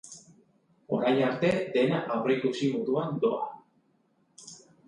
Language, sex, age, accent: Basque, male, 40-49, Mendebalekoa (Araba, Bizkaia, Gipuzkoako mendebaleko herri batzuk)